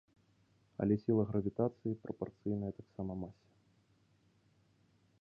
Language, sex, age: Belarusian, male, 19-29